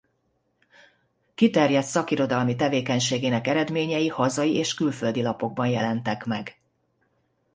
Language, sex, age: Hungarian, female, 50-59